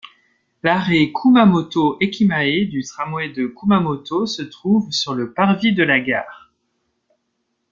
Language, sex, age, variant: French, male, 19-29, Français de métropole